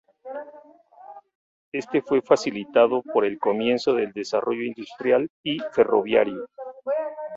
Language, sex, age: Spanish, male, 50-59